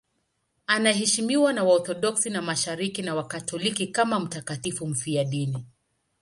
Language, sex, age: Swahili, female, 30-39